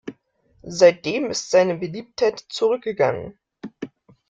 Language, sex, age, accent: German, female, 19-29, Deutschland Deutsch